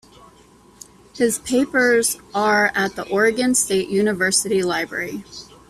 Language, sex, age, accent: English, female, 40-49, United States English